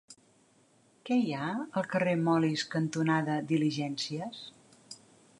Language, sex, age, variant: Catalan, female, 60-69, Central